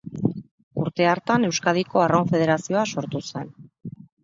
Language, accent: Basque, Mendebalekoa (Araba, Bizkaia, Gipuzkoako mendebaleko herri batzuk)